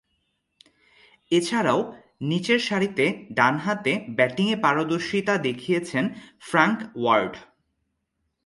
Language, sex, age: Bengali, male, 19-29